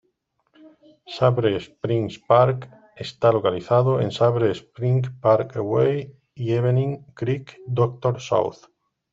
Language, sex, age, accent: Spanish, male, 40-49, España: Sur peninsular (Andalucia, Extremadura, Murcia)